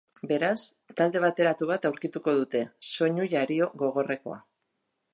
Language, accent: Basque, Mendebalekoa (Araba, Bizkaia, Gipuzkoako mendebaleko herri batzuk)